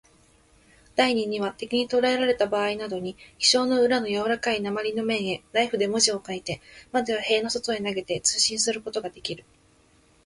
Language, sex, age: Japanese, female, 19-29